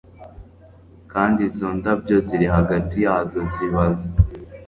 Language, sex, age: Kinyarwanda, male, under 19